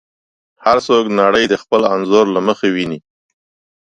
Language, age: Pashto, 40-49